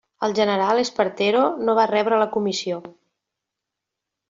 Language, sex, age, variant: Catalan, female, 40-49, Central